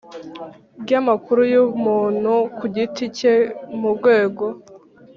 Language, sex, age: Kinyarwanda, female, under 19